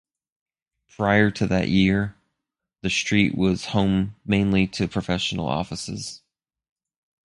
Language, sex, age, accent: English, male, 30-39, United States English